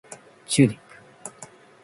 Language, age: Japanese, 50-59